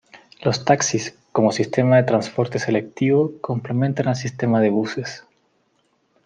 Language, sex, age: Spanish, male, 40-49